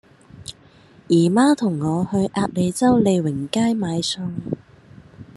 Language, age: Cantonese, 19-29